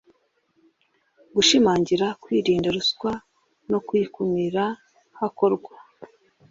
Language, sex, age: Kinyarwanda, female, 30-39